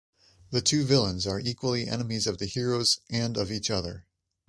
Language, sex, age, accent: English, male, 30-39, United States English